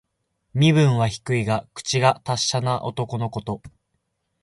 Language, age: Japanese, 19-29